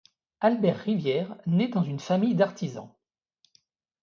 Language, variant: French, Français de métropole